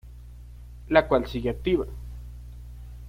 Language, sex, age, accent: Spanish, male, under 19, Andino-Pacífico: Colombia, Perú, Ecuador, oeste de Bolivia y Venezuela andina